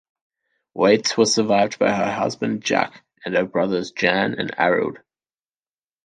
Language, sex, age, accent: English, male, 19-29, Australian English